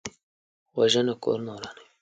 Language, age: Pashto, under 19